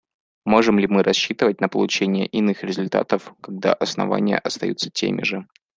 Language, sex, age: Russian, male, 19-29